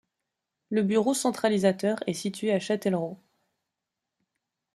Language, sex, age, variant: French, female, 30-39, Français de métropole